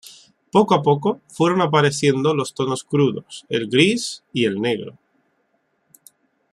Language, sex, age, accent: Spanish, male, 30-39, España: Islas Canarias